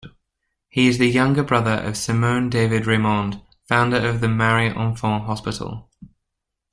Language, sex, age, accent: English, male, 19-29, England English